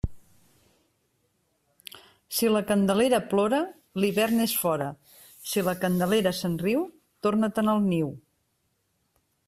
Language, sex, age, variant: Catalan, female, 50-59, Central